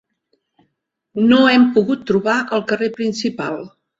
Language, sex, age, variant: Catalan, female, 50-59, Central